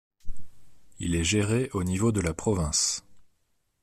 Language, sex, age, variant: French, male, 30-39, Français de métropole